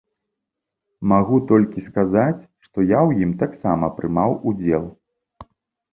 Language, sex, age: Belarusian, male, 30-39